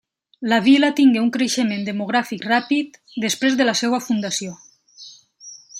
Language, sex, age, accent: Catalan, female, 30-39, valencià